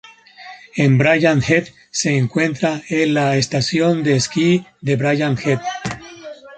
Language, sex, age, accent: Spanish, male, 30-39, España: Centro-Sur peninsular (Madrid, Toledo, Castilla-La Mancha)